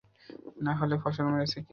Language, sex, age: Bengali, male, 19-29